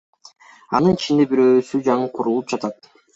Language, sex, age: Kyrgyz, male, under 19